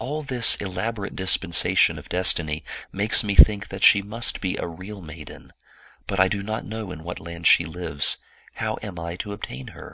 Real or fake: real